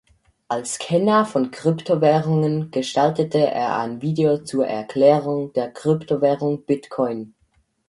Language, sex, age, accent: German, male, under 19, Schweizerdeutsch